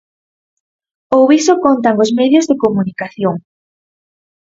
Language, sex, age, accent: Galician, female, under 19, Normativo (estándar)